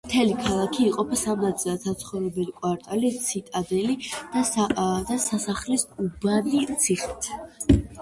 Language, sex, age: Georgian, female, under 19